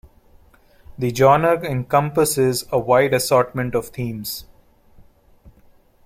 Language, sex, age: English, male, 19-29